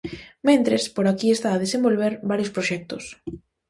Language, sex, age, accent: Galician, female, 19-29, Atlántico (seseo e gheada)